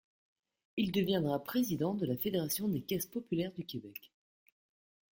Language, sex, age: French, female, 40-49